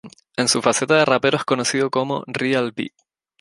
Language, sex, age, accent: Spanish, male, 19-29, España: Islas Canarias